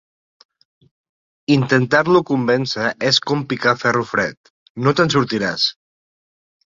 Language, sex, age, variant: Catalan, male, 30-39, Central